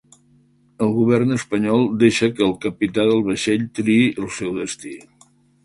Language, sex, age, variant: Catalan, male, 70-79, Central